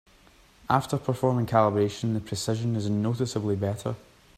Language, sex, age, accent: English, male, 19-29, Scottish English